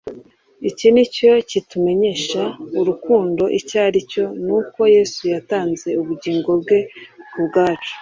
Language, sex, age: Kinyarwanda, female, 30-39